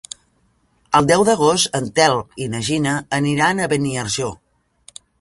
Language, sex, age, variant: Catalan, female, 50-59, Central